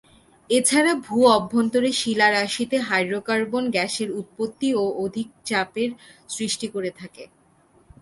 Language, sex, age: Bengali, female, 19-29